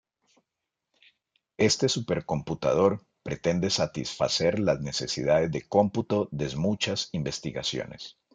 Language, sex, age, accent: Spanish, male, 40-49, Andino-Pacífico: Colombia, Perú, Ecuador, oeste de Bolivia y Venezuela andina